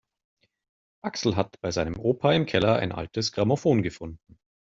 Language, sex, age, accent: German, male, 40-49, Deutschland Deutsch